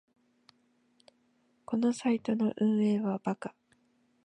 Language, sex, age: Japanese, female, 19-29